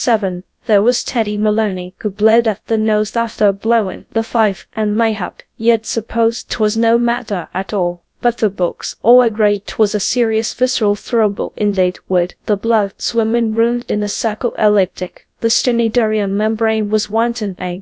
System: TTS, GradTTS